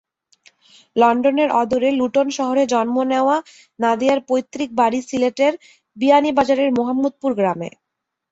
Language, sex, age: Bengali, female, 19-29